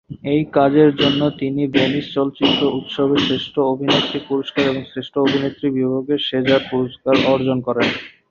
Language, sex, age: Bengali, male, 19-29